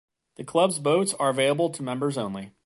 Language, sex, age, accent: English, male, 30-39, United States English